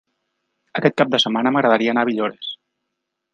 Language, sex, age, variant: Catalan, male, 30-39, Central